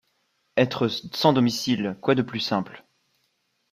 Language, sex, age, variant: French, male, 19-29, Français de métropole